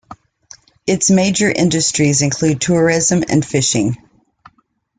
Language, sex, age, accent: English, female, 50-59, United States English